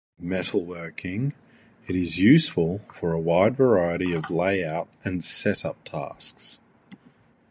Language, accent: English, Australian English